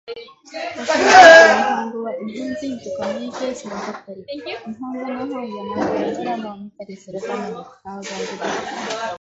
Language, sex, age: Japanese, female, 19-29